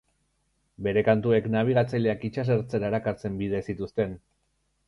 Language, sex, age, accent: Basque, male, 30-39, Erdialdekoa edo Nafarra (Gipuzkoa, Nafarroa)